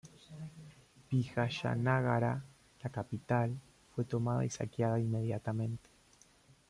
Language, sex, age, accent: Spanish, male, 19-29, Rioplatense: Argentina, Uruguay, este de Bolivia, Paraguay